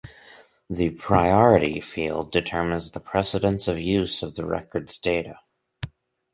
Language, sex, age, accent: English, male, 19-29, United States English